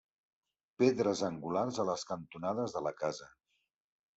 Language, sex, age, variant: Catalan, male, 60-69, Central